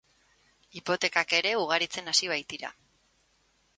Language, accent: Basque, Erdialdekoa edo Nafarra (Gipuzkoa, Nafarroa)